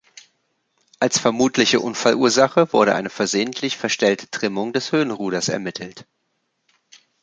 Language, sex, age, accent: German, male, 30-39, Deutschland Deutsch